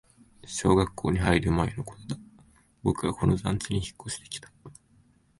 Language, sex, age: Japanese, male, 19-29